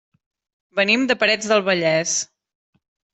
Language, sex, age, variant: Catalan, female, 40-49, Central